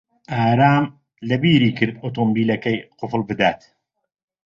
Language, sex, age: Central Kurdish, male, 50-59